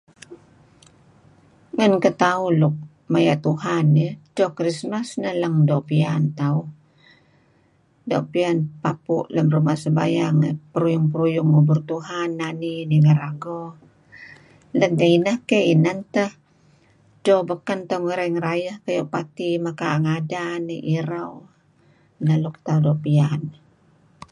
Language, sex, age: Kelabit, female, 60-69